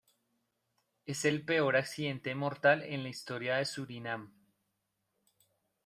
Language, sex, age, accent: Spanish, male, 30-39, Andino-Pacífico: Colombia, Perú, Ecuador, oeste de Bolivia y Venezuela andina